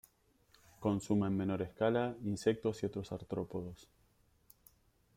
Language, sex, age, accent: Spanish, male, 40-49, Rioplatense: Argentina, Uruguay, este de Bolivia, Paraguay